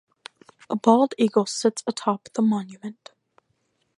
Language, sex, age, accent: English, female, under 19, United States English